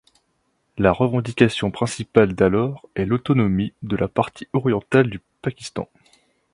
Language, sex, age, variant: French, male, 19-29, Français de métropole